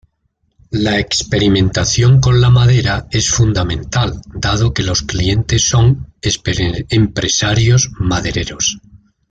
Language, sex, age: Spanish, male, 60-69